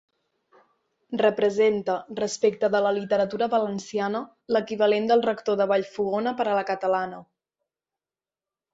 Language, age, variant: Catalan, 19-29, Central